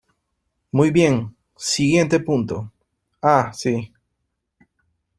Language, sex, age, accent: Spanish, male, 19-29, Andino-Pacífico: Colombia, Perú, Ecuador, oeste de Bolivia y Venezuela andina